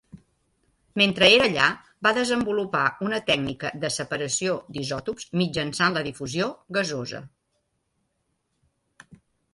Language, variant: Catalan, Central